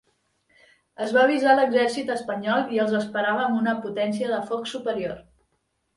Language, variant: Catalan, Central